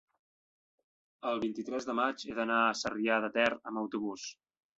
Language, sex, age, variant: Catalan, male, 19-29, Central